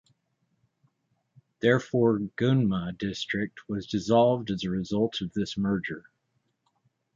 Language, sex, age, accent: English, male, 40-49, United States English